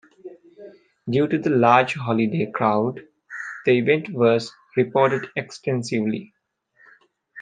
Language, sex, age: English, male, 19-29